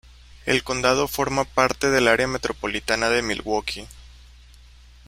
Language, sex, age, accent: Spanish, male, 19-29, México